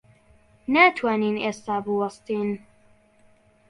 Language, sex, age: Central Kurdish, male, 40-49